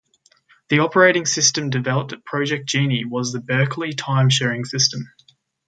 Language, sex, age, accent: English, male, under 19, Australian English